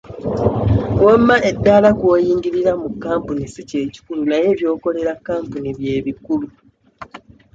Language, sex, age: Ganda, male, 19-29